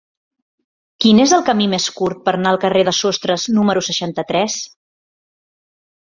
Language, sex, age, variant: Catalan, female, 30-39, Central